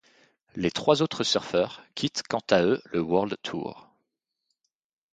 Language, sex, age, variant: French, male, 30-39, Français de métropole